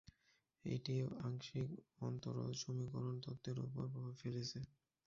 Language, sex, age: Bengali, male, 19-29